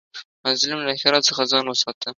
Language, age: Pashto, 19-29